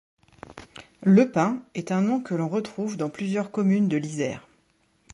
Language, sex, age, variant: French, female, 30-39, Français de métropole